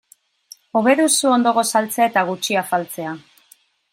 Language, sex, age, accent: Basque, female, 40-49, Mendebalekoa (Araba, Bizkaia, Gipuzkoako mendebaleko herri batzuk)